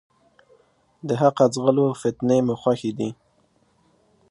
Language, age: Pashto, 19-29